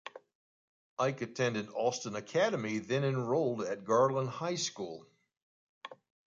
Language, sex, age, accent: English, male, 70-79, United States English